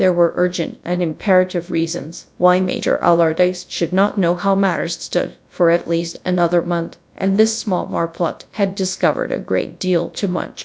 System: TTS, GradTTS